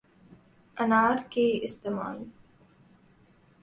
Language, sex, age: Urdu, female, 19-29